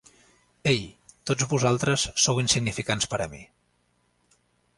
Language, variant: Catalan, Central